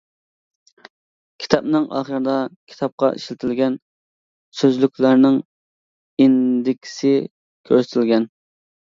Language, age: Uyghur, 19-29